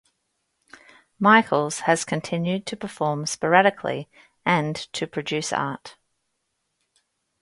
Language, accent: English, Australian English